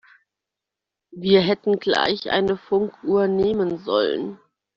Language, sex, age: German, female, 19-29